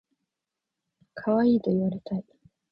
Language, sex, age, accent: Japanese, female, 19-29, 標準語